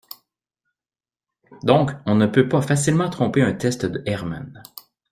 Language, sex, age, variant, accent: French, male, 30-39, Français d'Amérique du Nord, Français du Canada